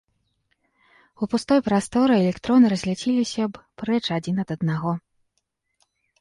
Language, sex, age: Belarusian, female, 19-29